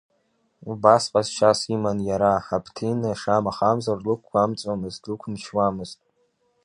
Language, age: Abkhazian, under 19